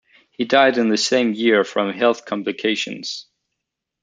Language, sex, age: English, male, 19-29